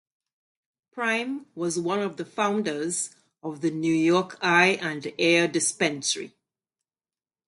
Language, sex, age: English, female, 70-79